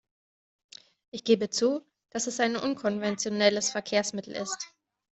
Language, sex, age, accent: German, female, 30-39, Deutschland Deutsch